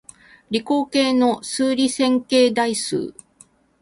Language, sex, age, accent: Japanese, female, 60-69, 関西